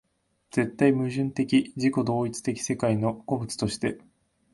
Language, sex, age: Japanese, male, 19-29